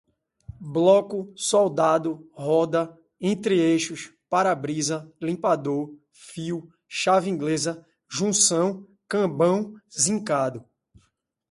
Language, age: Portuguese, 40-49